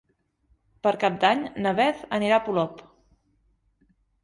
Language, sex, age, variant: Catalan, female, 19-29, Central